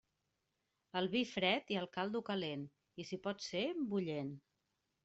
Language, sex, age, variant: Catalan, female, 40-49, Central